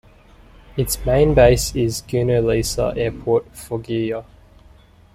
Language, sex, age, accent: English, male, 19-29, Australian English